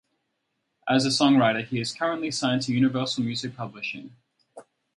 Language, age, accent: English, 30-39, Australian English